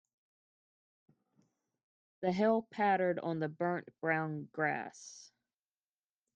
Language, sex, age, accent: English, female, 19-29, United States English